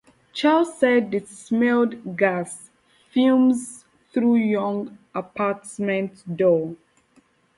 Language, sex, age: English, female, 19-29